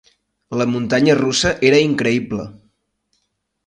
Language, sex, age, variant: Catalan, male, 19-29, Central